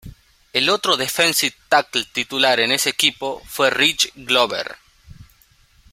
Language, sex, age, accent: Spanish, male, 19-29, Rioplatense: Argentina, Uruguay, este de Bolivia, Paraguay